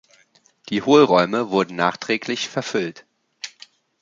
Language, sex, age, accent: German, male, 30-39, Deutschland Deutsch